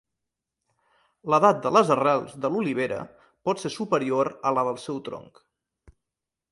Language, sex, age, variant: Catalan, male, 19-29, Central